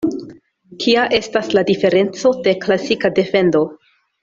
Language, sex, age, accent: Esperanto, female, 19-29, Internacia